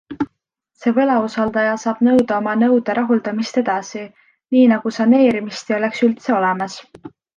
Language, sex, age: Estonian, female, 19-29